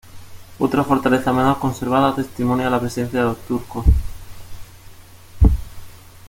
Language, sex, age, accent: Spanish, male, 40-49, España: Sur peninsular (Andalucia, Extremadura, Murcia)